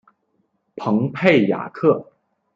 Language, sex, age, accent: Chinese, male, under 19, 出生地：黑龙江省